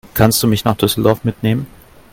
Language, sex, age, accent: German, male, 40-49, Deutschland Deutsch